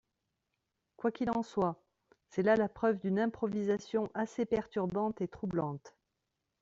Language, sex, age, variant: French, female, 40-49, Français de métropole